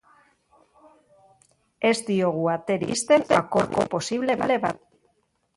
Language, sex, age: Basque, male, 40-49